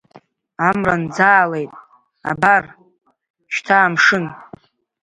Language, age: Abkhazian, under 19